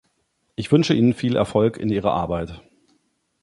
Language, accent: German, Deutschland Deutsch